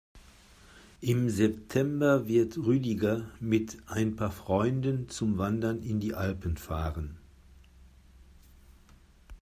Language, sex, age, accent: German, male, 60-69, Deutschland Deutsch